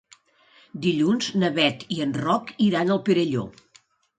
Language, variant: Catalan, Nord-Occidental